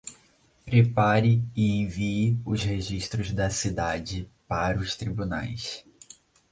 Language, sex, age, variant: Portuguese, male, under 19, Portuguese (Brasil)